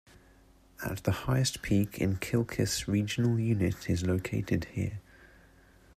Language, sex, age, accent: English, male, 30-39, England English